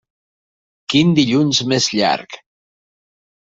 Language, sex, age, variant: Catalan, male, 40-49, Central